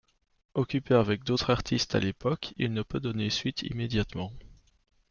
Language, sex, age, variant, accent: French, male, 19-29, Français d'Europe, Français de Belgique